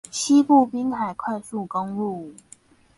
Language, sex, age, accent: Chinese, female, under 19, 出生地：新北市